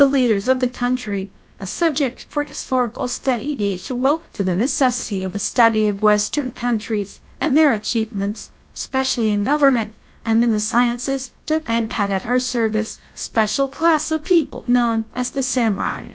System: TTS, GlowTTS